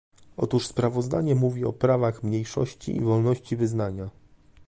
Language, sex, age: Polish, male, 30-39